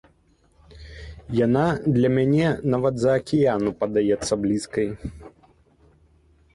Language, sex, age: Belarusian, male, 19-29